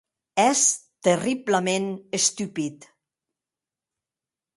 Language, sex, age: Occitan, female, 60-69